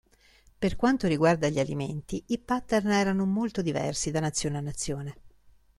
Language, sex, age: Italian, female, 50-59